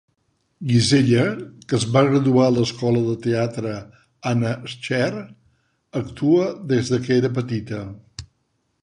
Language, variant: Catalan, Central